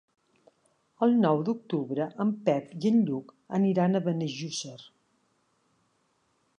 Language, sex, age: Catalan, female, 50-59